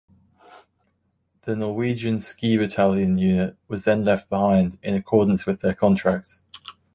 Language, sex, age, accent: English, male, 19-29, England English